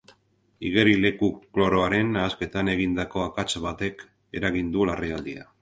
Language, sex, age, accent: Basque, male, 50-59, Mendebalekoa (Araba, Bizkaia, Gipuzkoako mendebaleko herri batzuk)